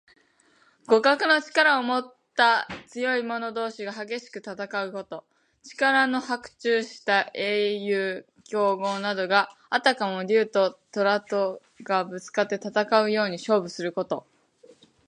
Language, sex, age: Japanese, female, 19-29